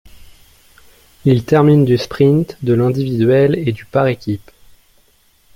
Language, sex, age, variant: French, male, 19-29, Français de métropole